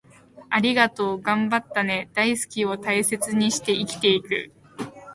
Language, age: Japanese, 19-29